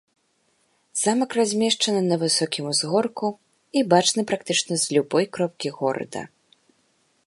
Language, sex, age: Belarusian, female, 19-29